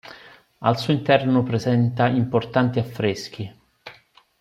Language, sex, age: Italian, male, 40-49